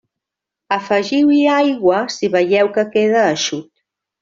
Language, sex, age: Catalan, female, 50-59